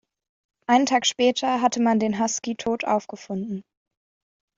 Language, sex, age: German, female, under 19